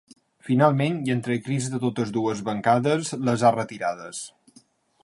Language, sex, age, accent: Catalan, male, 19-29, balear; valencià